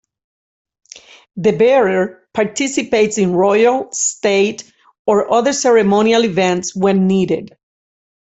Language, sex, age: English, female, 60-69